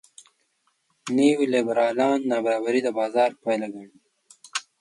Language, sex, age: Pashto, male, 19-29